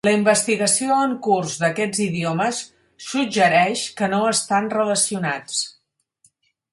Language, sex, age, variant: Catalan, female, 50-59, Central